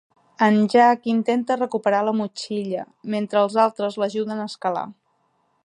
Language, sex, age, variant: Catalan, female, 40-49, Central